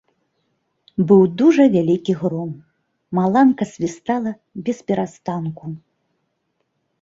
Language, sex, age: Belarusian, female, 40-49